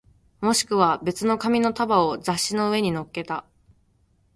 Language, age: Japanese, 19-29